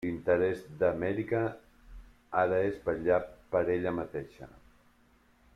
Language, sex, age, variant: Catalan, male, 40-49, Central